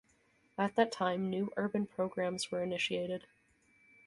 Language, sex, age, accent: English, female, 30-39, United States English